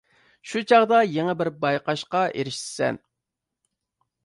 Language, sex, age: Uyghur, male, 30-39